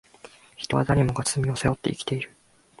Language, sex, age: Japanese, male, 19-29